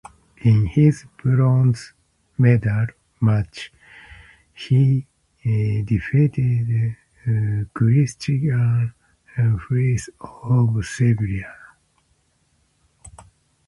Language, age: English, 50-59